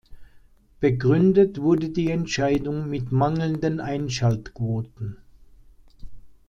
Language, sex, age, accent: German, male, 60-69, Deutschland Deutsch